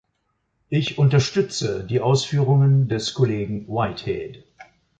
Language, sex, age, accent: German, male, 60-69, Deutschland Deutsch